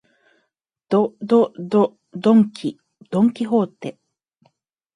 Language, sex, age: Japanese, female, 30-39